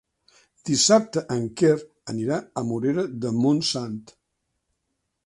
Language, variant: Catalan, Central